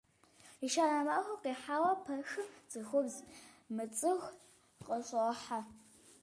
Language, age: Kabardian, under 19